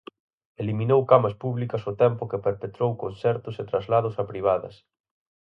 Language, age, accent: Galician, 19-29, Atlántico (seseo e gheada)